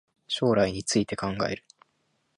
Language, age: Japanese, under 19